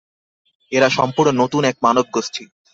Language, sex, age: Bengali, male, 19-29